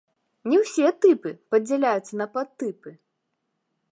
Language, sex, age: Belarusian, female, 30-39